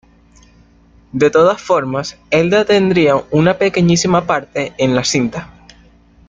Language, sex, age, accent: Spanish, male, 19-29, Caribe: Cuba, Venezuela, Puerto Rico, República Dominicana, Panamá, Colombia caribeña, México caribeño, Costa del golfo de México